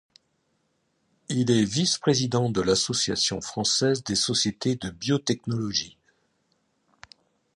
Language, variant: French, Français de métropole